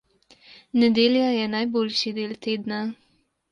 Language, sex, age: Slovenian, female, 19-29